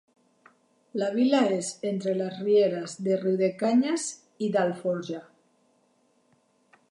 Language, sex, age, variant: Catalan, female, 50-59, Central